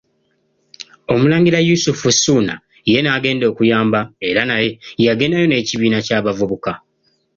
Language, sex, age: Ganda, male, 19-29